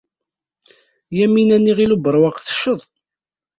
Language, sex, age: Kabyle, male, 30-39